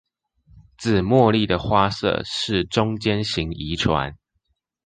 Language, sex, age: Chinese, male, under 19